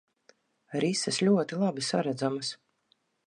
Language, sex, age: Latvian, female, 40-49